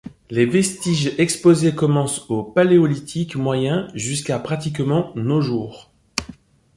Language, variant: French, Français de métropole